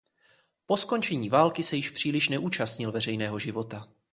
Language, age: Czech, 19-29